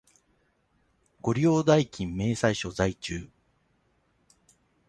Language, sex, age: Japanese, male, 40-49